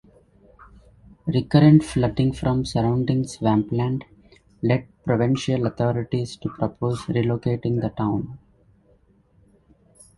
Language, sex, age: English, male, 19-29